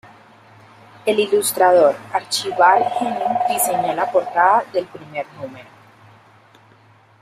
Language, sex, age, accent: Spanish, female, 30-39, Caribe: Cuba, Venezuela, Puerto Rico, República Dominicana, Panamá, Colombia caribeña, México caribeño, Costa del golfo de México